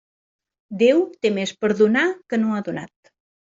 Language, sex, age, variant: Catalan, female, 40-49, Central